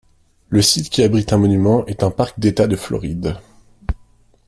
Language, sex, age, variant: French, male, 19-29, Français de métropole